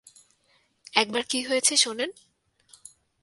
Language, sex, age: Bengali, female, 19-29